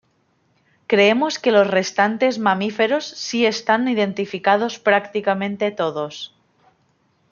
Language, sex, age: Spanish, female, 19-29